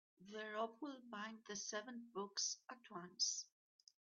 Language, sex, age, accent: English, female, 40-49, England English